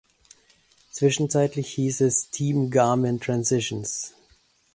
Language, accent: German, Deutschland Deutsch